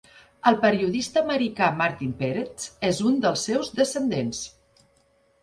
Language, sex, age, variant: Catalan, female, 50-59, Central